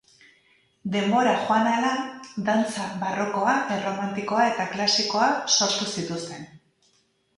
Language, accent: Basque, Mendebalekoa (Araba, Bizkaia, Gipuzkoako mendebaleko herri batzuk)